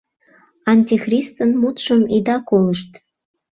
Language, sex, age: Mari, female, 19-29